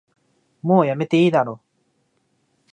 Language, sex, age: Japanese, male, 19-29